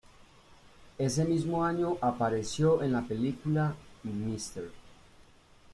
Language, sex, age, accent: Spanish, male, 19-29, Andino-Pacífico: Colombia, Perú, Ecuador, oeste de Bolivia y Venezuela andina